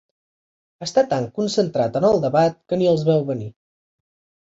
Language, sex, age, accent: Catalan, male, 19-29, central; septentrional